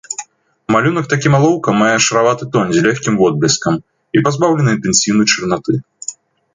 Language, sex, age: Belarusian, male, 19-29